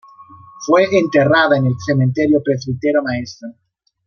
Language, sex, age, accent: Spanish, male, 30-39, México